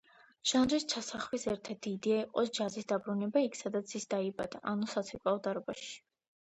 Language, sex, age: Georgian, female, under 19